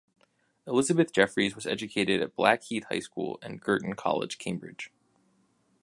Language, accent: English, United States English